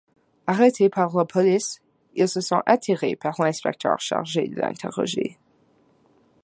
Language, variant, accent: French, Français d'Amérique du Nord, Français du Canada